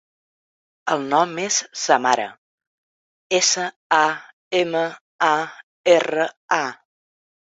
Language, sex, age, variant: Catalan, female, 19-29, Central